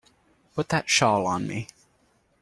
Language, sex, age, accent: English, male, 19-29, United States English